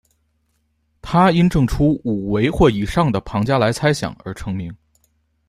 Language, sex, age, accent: Chinese, male, 19-29, 出生地：河北省